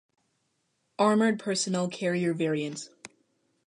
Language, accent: English, United States English